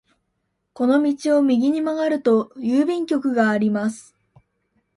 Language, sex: Japanese, female